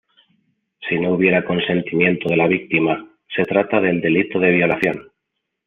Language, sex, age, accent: Spanish, male, 30-39, España: Centro-Sur peninsular (Madrid, Toledo, Castilla-La Mancha)